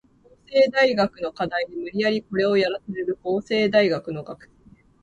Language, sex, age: Japanese, female, 19-29